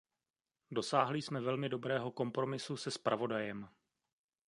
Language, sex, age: Czech, male, 30-39